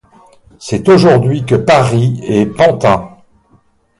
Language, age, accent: French, 60-69, Français de l'ouest de la France